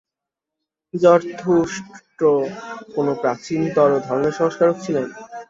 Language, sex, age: Bengali, male, under 19